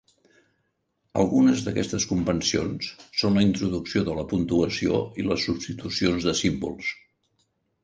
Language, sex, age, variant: Catalan, male, 70-79, Central